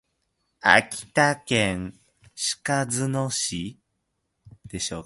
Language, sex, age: Japanese, male, 19-29